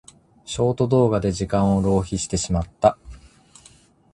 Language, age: Japanese, 19-29